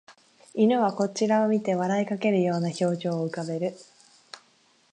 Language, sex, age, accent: Japanese, female, 19-29, 関東